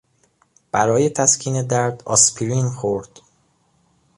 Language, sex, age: Persian, male, 19-29